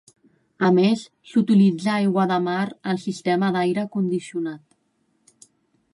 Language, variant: Catalan, Central